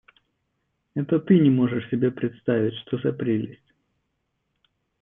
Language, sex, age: Russian, male, 40-49